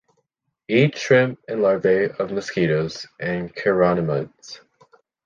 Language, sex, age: English, male, under 19